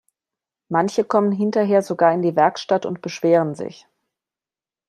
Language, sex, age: German, female, 40-49